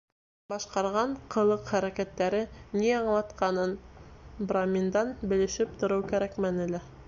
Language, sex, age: Bashkir, female, 19-29